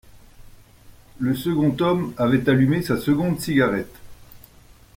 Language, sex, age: French, male, 70-79